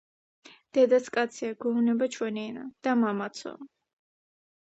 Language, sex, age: Georgian, female, under 19